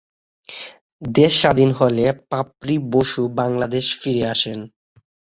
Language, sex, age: Bengali, male, 19-29